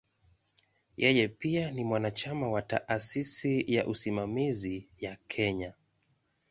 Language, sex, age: Swahili, male, 19-29